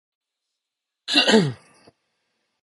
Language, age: Korean, 19-29